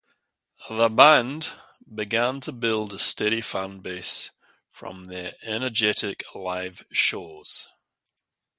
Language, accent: English, New Zealand English